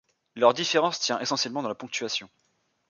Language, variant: French, Français de métropole